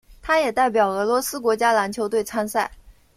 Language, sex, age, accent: Chinese, female, 30-39, 出生地：上海市